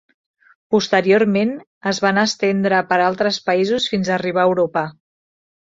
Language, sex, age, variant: Catalan, female, 40-49, Central